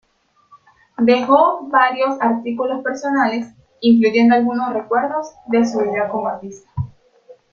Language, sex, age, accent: Spanish, female, 19-29, Andino-Pacífico: Colombia, Perú, Ecuador, oeste de Bolivia y Venezuela andina